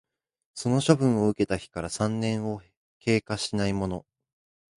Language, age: Japanese, 19-29